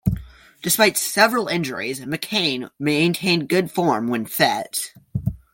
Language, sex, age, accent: English, male, under 19, Canadian English